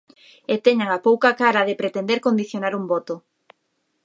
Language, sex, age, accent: Galician, female, 30-39, Normativo (estándar)